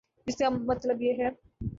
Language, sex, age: Urdu, female, 19-29